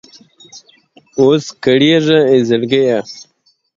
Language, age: Pashto, 19-29